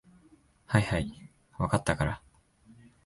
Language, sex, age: Japanese, male, 19-29